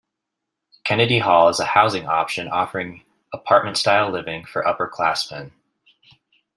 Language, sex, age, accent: English, male, 30-39, United States English